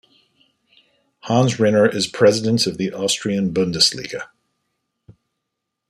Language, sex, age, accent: English, male, 40-49, United States English